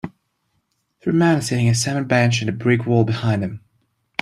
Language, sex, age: English, male, 19-29